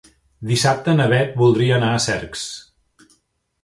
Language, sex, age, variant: Catalan, male, 40-49, Central